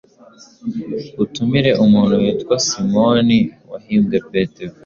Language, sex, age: Kinyarwanda, male, 19-29